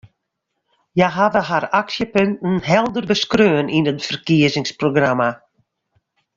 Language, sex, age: Western Frisian, female, 60-69